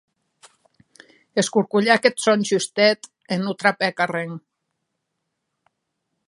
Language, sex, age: Occitan, female, 50-59